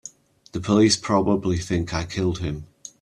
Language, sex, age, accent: English, male, 30-39, England English